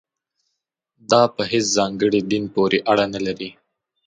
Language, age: Pashto, 19-29